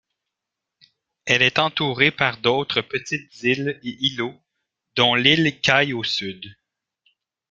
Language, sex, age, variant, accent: French, male, 30-39, Français d'Amérique du Nord, Français du Canada